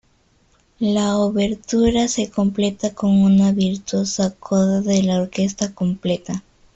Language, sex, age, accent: Spanish, female, under 19, Andino-Pacífico: Colombia, Perú, Ecuador, oeste de Bolivia y Venezuela andina